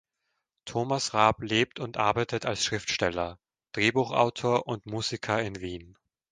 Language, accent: German, Österreichisches Deutsch